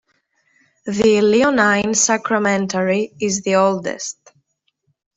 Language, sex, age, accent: English, female, 19-29, United States English